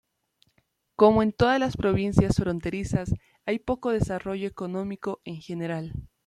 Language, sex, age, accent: Spanish, female, under 19, Andino-Pacífico: Colombia, Perú, Ecuador, oeste de Bolivia y Venezuela andina